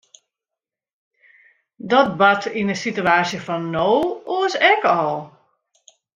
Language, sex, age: Western Frisian, female, 50-59